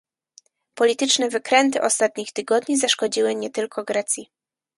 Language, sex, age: Polish, female, 19-29